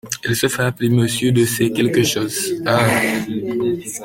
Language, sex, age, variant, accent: French, male, 19-29, Français des départements et régions d'outre-mer, Français de Guadeloupe